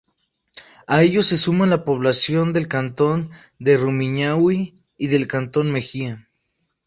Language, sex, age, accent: Spanish, male, 19-29, México